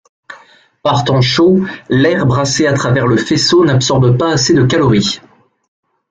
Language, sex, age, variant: French, male, 19-29, Français de métropole